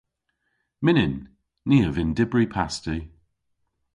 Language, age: Cornish, 50-59